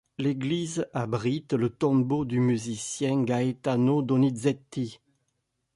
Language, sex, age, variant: French, male, 50-59, Français de métropole